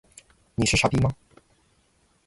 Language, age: Chinese, 30-39